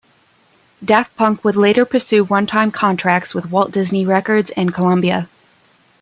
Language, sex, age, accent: English, female, 19-29, United States English